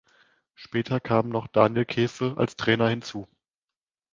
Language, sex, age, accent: German, male, 19-29, Deutschland Deutsch